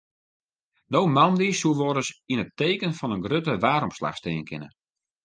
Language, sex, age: Western Frisian, male, 19-29